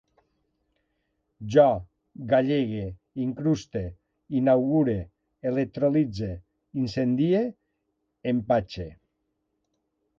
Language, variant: Catalan, Balear